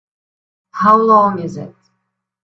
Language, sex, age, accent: English, female, 19-29, United States English